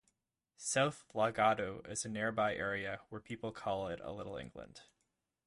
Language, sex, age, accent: English, male, 19-29, Canadian English